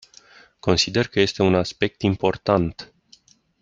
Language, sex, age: Romanian, male, 40-49